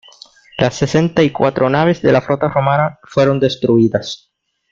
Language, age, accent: Spanish, 90+, Caribe: Cuba, Venezuela, Puerto Rico, República Dominicana, Panamá, Colombia caribeña, México caribeño, Costa del golfo de México